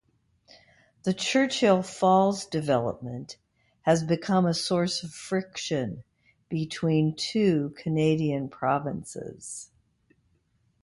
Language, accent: English, United States English